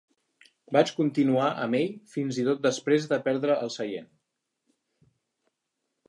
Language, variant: Catalan, Central